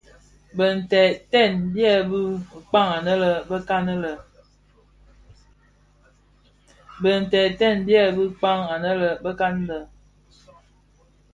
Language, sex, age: Bafia, female, 30-39